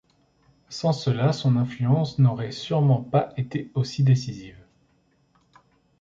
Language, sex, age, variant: French, male, 30-39, Français de métropole